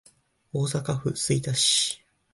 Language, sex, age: Japanese, male, 19-29